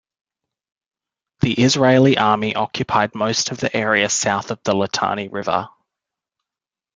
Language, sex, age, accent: English, male, 19-29, Australian English